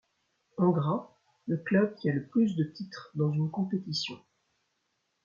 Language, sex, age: French, female, 60-69